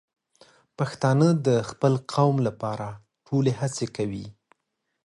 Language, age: Pashto, 30-39